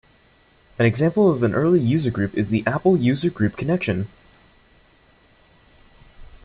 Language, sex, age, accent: English, male, under 19, United States English